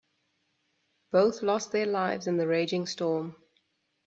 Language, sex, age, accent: English, female, 30-39, Southern African (South Africa, Zimbabwe, Namibia)